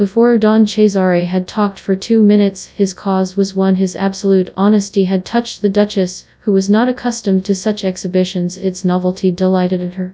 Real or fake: fake